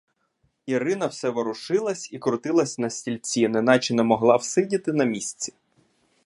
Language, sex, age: Ukrainian, male, 30-39